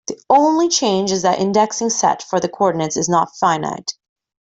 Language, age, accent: English, 30-39, England English